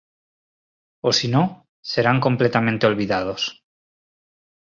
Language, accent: Spanish, España: Norte peninsular (Asturias, Castilla y León, Cantabria, País Vasco, Navarra, Aragón, La Rioja, Guadalajara, Cuenca)